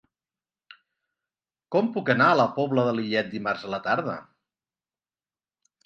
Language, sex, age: Catalan, male, 50-59